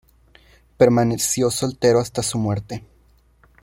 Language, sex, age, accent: Spanish, male, 19-29, México